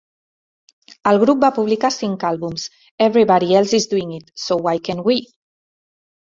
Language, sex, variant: Catalan, female, Central